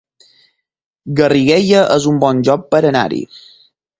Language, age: Catalan, 19-29